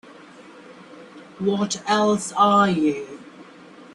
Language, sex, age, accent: English, male, 19-29, India and South Asia (India, Pakistan, Sri Lanka)